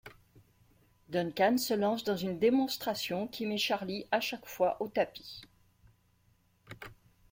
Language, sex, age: French, female, 60-69